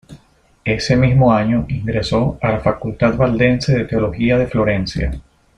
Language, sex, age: Spanish, male, 30-39